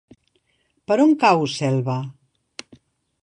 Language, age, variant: Catalan, 60-69, Central